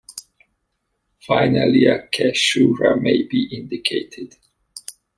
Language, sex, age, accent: English, male, 40-49, United States English